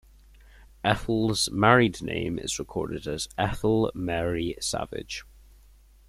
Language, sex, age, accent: English, male, under 19, England English